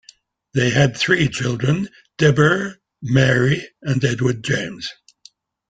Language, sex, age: English, male, 80-89